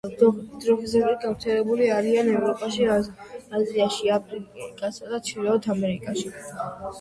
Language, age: Georgian, under 19